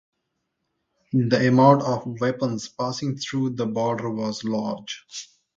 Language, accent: English, India and South Asia (India, Pakistan, Sri Lanka)